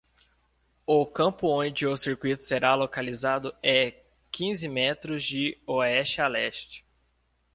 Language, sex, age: Portuguese, male, 19-29